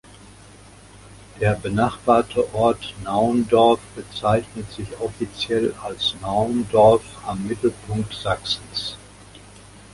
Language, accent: German, Deutschland Deutsch